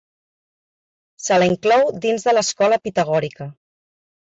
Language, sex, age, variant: Catalan, female, 40-49, Central